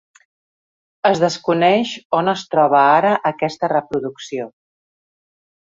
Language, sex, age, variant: Catalan, female, 40-49, Central